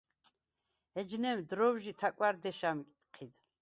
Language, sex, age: Svan, female, 70-79